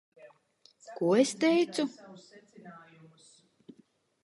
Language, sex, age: Latvian, female, 50-59